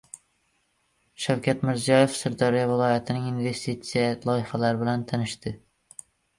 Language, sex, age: Uzbek, male, under 19